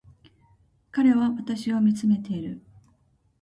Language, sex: Japanese, female